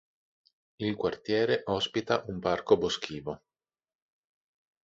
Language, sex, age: Italian, male, 40-49